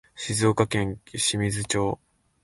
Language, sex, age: Japanese, male, 19-29